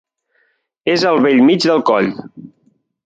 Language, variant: Catalan, Central